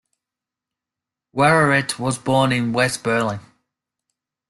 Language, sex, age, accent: English, male, 19-29, Australian English